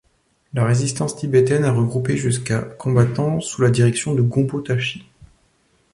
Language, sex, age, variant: French, male, 30-39, Français de métropole